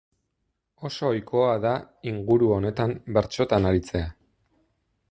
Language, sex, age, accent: Basque, male, 30-39, Erdialdekoa edo Nafarra (Gipuzkoa, Nafarroa)